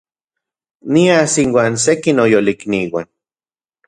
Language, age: Central Puebla Nahuatl, 30-39